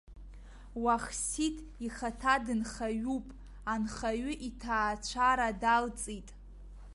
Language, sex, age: Abkhazian, female, under 19